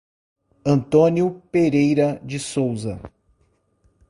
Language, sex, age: Portuguese, male, 40-49